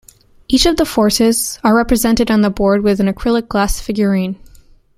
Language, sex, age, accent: English, female, 19-29, United States English